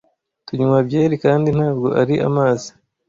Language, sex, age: Kinyarwanda, male, 19-29